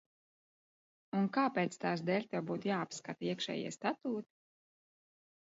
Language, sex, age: Latvian, female, 40-49